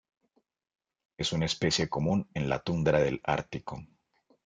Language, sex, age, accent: Spanish, male, 40-49, Andino-Pacífico: Colombia, Perú, Ecuador, oeste de Bolivia y Venezuela andina